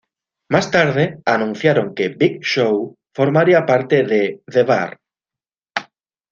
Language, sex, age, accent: Spanish, male, 40-49, España: Sur peninsular (Andalucia, Extremadura, Murcia)